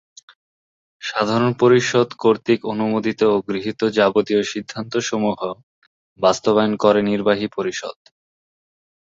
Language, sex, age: Bengali, male, 19-29